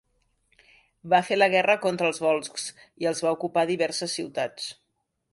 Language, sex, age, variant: Catalan, female, 50-59, Central